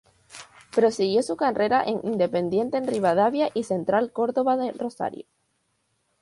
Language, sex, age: Spanish, female, 19-29